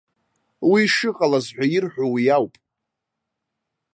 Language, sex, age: Abkhazian, male, 19-29